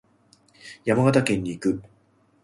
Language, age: Japanese, 30-39